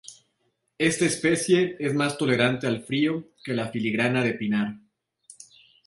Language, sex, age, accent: Spanish, male, 30-39, México